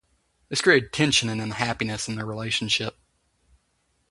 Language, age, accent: English, 19-29, United States English